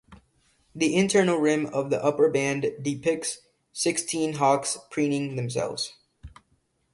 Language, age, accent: English, under 19, United States English